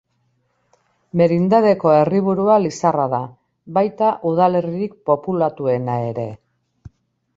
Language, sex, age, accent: Basque, female, 60-69, Mendebalekoa (Araba, Bizkaia, Gipuzkoako mendebaleko herri batzuk)